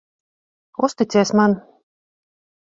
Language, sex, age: Latvian, female, 30-39